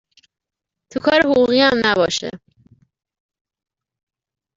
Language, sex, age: Persian, male, 30-39